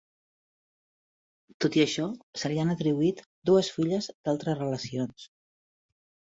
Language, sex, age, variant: Catalan, female, 40-49, Central